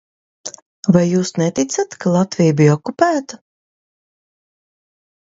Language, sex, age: Latvian, female, 40-49